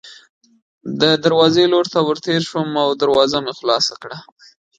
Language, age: Pashto, 19-29